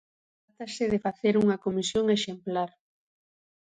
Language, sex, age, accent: Galician, female, 40-49, Oriental (común en zona oriental)